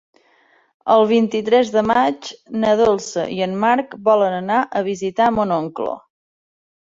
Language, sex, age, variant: Catalan, female, 30-39, Central